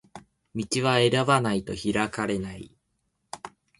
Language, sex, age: Japanese, male, 19-29